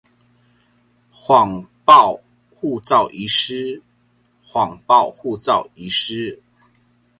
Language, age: Chinese, 40-49